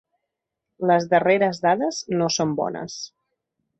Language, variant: Catalan, Central